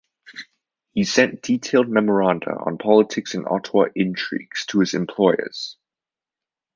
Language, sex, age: English, male, under 19